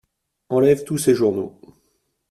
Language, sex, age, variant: French, male, 50-59, Français de métropole